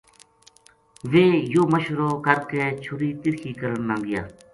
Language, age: Gujari, 40-49